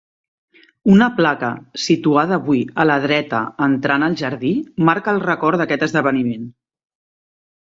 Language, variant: Catalan, Central